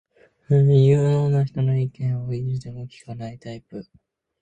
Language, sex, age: Japanese, male, 19-29